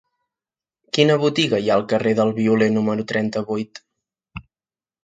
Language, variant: Catalan, Central